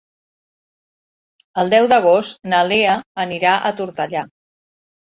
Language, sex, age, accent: Catalan, female, 50-59, Català central